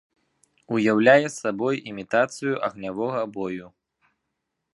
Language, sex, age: Belarusian, male, 19-29